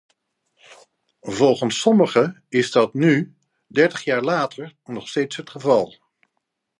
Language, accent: Dutch, Nederlands Nederlands